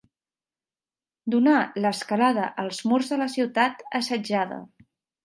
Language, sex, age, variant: Catalan, female, 19-29, Central